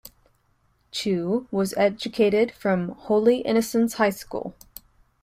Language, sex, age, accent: English, female, 19-29, United States English